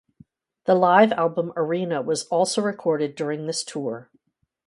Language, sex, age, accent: English, female, 60-69, United States English